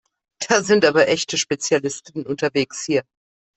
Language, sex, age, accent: German, female, 50-59, Deutschland Deutsch